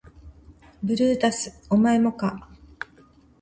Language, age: Japanese, 50-59